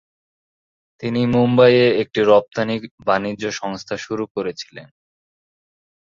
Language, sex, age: Bengali, male, 19-29